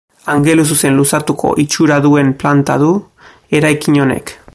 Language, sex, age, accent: Basque, male, 30-39, Erdialdekoa edo Nafarra (Gipuzkoa, Nafarroa)